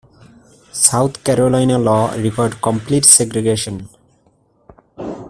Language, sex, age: English, male, 19-29